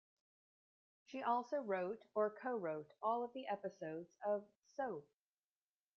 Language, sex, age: English, female, 40-49